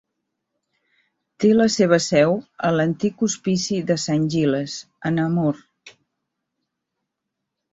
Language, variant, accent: Catalan, Central, Barceloní